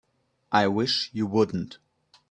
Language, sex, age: English, male, 19-29